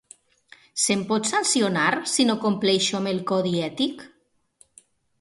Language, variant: Catalan, Nord-Occidental